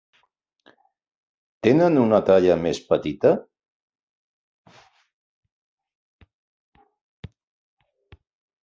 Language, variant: Catalan, Central